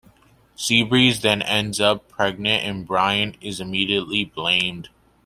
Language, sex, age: English, male, under 19